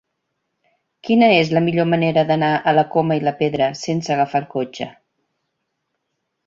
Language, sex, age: Catalan, female, 60-69